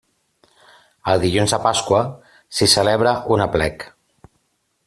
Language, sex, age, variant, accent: Catalan, male, 50-59, Central, central